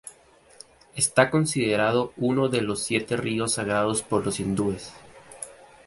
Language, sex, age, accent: Spanish, male, 19-29, América central